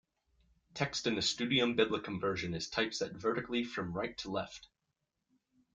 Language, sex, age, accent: English, male, 19-29, United States English